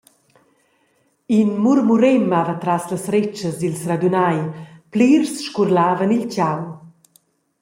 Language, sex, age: Romansh, female, 40-49